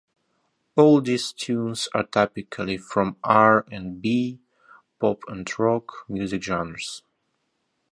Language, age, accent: English, 19-29, Russian